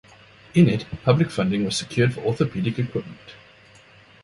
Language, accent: English, Southern African (South Africa, Zimbabwe, Namibia)